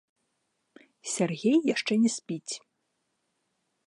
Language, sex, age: Belarusian, female, 19-29